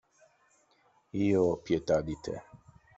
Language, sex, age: Italian, male, 40-49